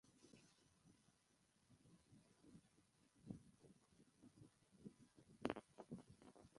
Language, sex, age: Bengali, male, 19-29